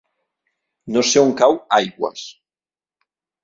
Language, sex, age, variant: Catalan, male, 40-49, Central